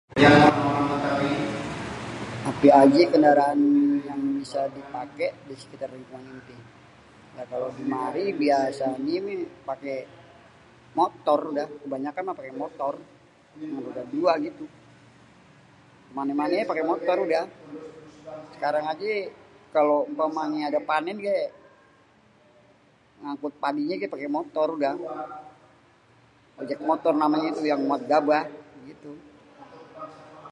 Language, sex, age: Betawi, male, 40-49